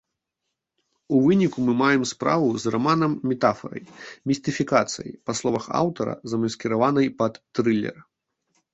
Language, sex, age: Belarusian, male, 19-29